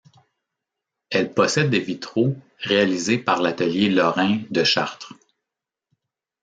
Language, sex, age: French, male, 50-59